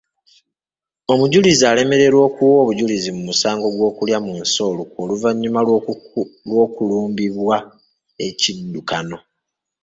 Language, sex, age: Ganda, male, 19-29